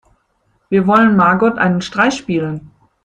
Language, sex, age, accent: German, female, 50-59, Deutschland Deutsch